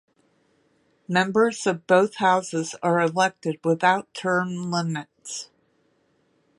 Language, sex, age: English, female, 60-69